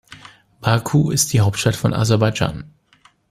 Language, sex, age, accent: German, male, 40-49, Deutschland Deutsch